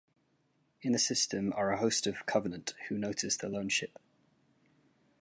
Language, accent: English, Scottish English